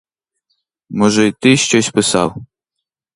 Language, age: Ukrainian, under 19